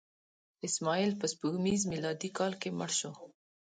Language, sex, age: Pashto, female, 19-29